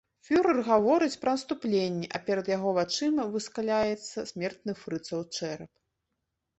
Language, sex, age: Belarusian, female, 40-49